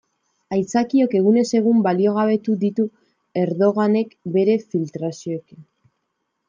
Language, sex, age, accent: Basque, female, 19-29, Mendebalekoa (Araba, Bizkaia, Gipuzkoako mendebaleko herri batzuk)